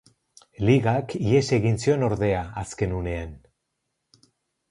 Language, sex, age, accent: Basque, male, 60-69, Erdialdekoa edo Nafarra (Gipuzkoa, Nafarroa)